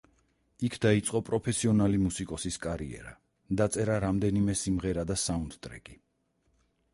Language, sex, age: Georgian, male, 40-49